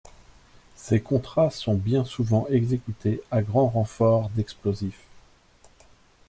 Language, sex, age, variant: French, male, 40-49, Français de métropole